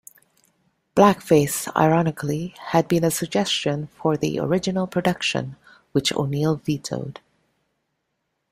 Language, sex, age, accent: English, female, 50-59, Canadian English